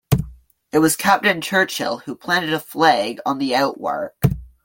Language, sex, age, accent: English, male, under 19, Canadian English